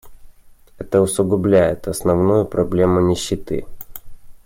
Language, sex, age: Russian, male, 19-29